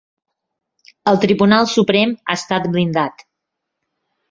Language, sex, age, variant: Catalan, female, 30-39, Balear